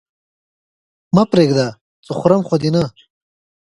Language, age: Pashto, 19-29